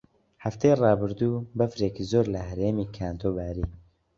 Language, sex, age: Central Kurdish, male, 19-29